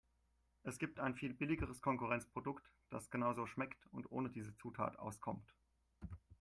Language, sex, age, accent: German, male, 30-39, Deutschland Deutsch